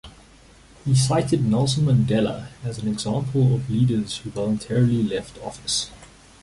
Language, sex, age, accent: English, male, 30-39, Southern African (South Africa, Zimbabwe, Namibia)